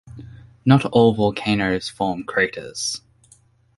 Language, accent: English, Australian English